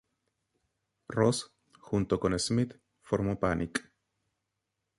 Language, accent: Spanish, Chileno: Chile, Cuyo